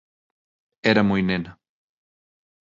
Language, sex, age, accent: Galician, male, 19-29, Central (gheada); Neofalante